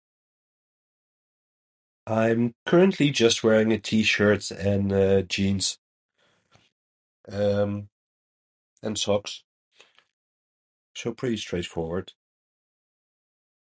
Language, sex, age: English, male, 30-39